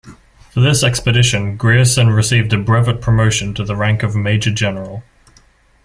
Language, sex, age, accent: English, male, under 19, Australian English